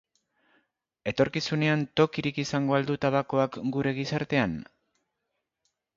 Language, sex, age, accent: Basque, male, 50-59, Mendebalekoa (Araba, Bizkaia, Gipuzkoako mendebaleko herri batzuk)